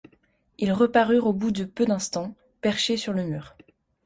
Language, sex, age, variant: French, female, 19-29, Français de métropole